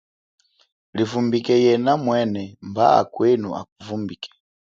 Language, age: Chokwe, 19-29